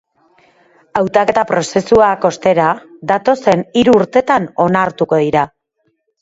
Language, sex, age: Basque, female, 30-39